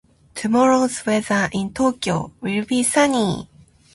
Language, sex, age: Japanese, female, 30-39